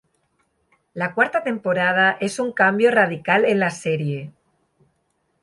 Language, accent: Spanish, España: Sur peninsular (Andalucia, Extremadura, Murcia)